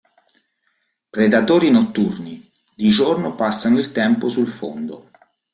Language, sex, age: Italian, male, 40-49